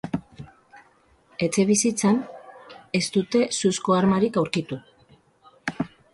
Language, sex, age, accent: Basque, female, 40-49, Mendebalekoa (Araba, Bizkaia, Gipuzkoako mendebaleko herri batzuk); Batua